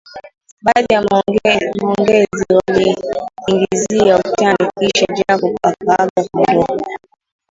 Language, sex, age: Swahili, female, 19-29